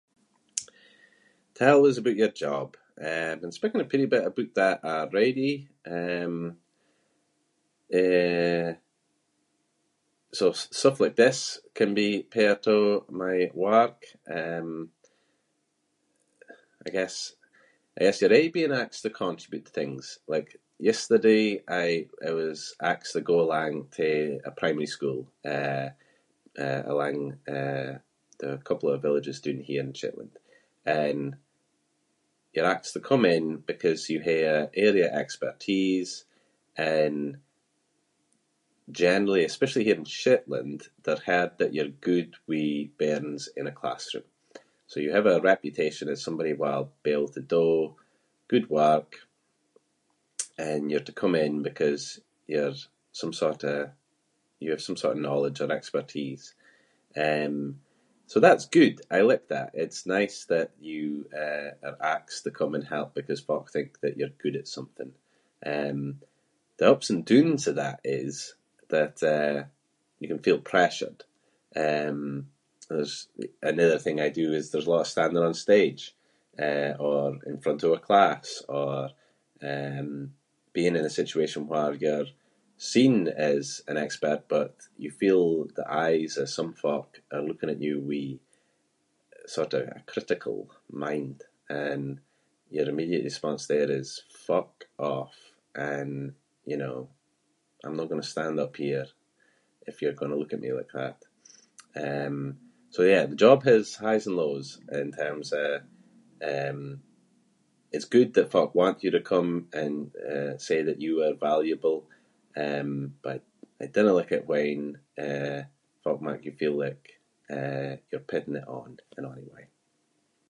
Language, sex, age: Scots, male, 30-39